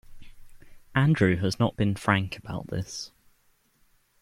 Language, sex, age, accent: English, male, under 19, England English